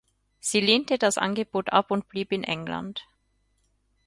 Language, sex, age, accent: German, female, 30-39, Österreichisches Deutsch